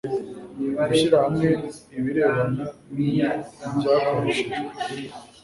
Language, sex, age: Kinyarwanda, male, under 19